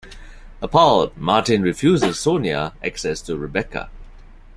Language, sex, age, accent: English, male, 30-39, Singaporean English